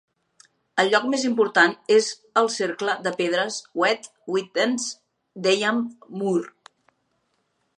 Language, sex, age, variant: Catalan, female, 40-49, Central